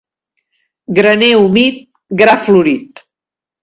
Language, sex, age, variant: Catalan, female, 50-59, Central